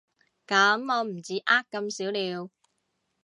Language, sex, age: Cantonese, female, 19-29